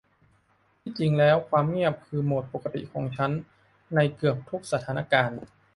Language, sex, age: Thai, male, 19-29